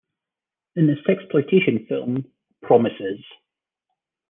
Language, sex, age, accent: English, male, 40-49, Scottish English